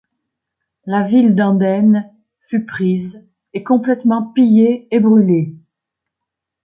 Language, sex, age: French, female, 70-79